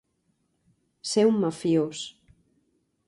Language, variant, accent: Catalan, Central, central